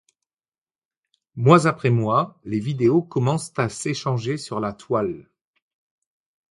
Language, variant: French, Français de métropole